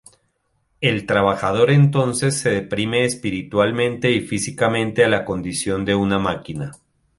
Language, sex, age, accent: Spanish, male, 40-49, Andino-Pacífico: Colombia, Perú, Ecuador, oeste de Bolivia y Venezuela andina